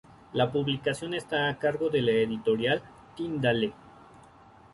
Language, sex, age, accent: Spanish, male, 19-29, México